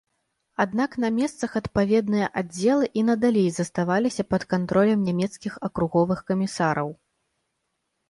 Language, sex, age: Belarusian, female, 30-39